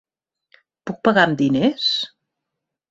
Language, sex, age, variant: Catalan, female, 50-59, Central